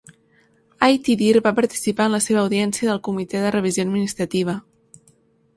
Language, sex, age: Catalan, female, 19-29